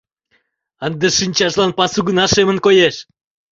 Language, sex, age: Mari, male, 30-39